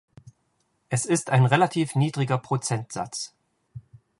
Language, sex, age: German, male, 40-49